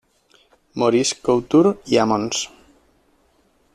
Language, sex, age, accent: Spanish, male, 40-49, España: Norte peninsular (Asturias, Castilla y León, Cantabria, País Vasco, Navarra, Aragón, La Rioja, Guadalajara, Cuenca)